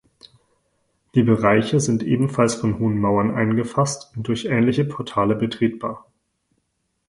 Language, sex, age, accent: German, male, 19-29, Deutschland Deutsch